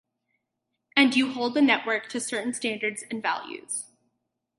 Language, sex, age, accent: English, female, under 19, United States English